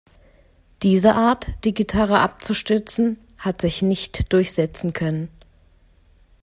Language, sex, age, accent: German, female, 30-39, Deutschland Deutsch